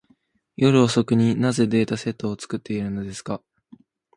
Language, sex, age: Japanese, male, under 19